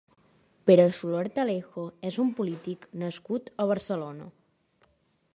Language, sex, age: Catalan, female, under 19